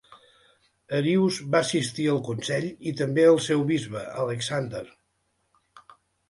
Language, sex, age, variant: Catalan, male, 60-69, Central